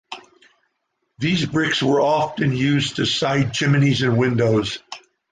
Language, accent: English, United States English